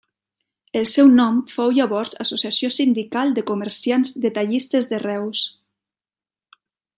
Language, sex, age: Catalan, female, 30-39